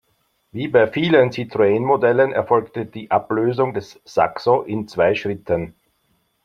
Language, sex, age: German, male, 50-59